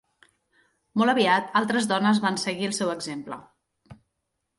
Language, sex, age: Catalan, female, 30-39